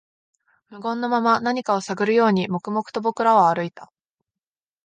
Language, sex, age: Japanese, female, 19-29